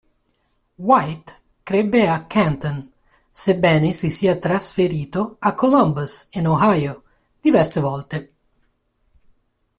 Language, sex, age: Italian, male, 30-39